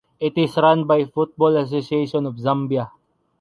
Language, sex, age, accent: English, male, 19-29, Filipino